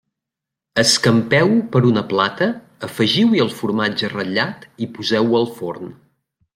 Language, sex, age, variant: Catalan, male, 40-49, Central